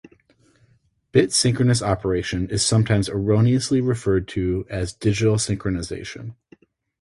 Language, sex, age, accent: English, male, 30-39, United States English